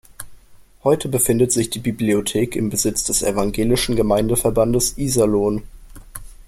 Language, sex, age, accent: German, male, under 19, Deutschland Deutsch